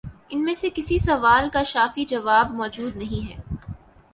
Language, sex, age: Urdu, female, 19-29